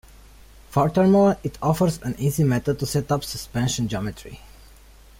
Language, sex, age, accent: English, male, 19-29, United States English